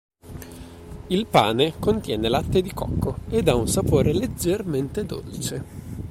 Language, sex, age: Italian, male, 19-29